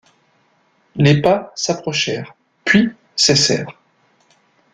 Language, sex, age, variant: French, male, 40-49, Français de métropole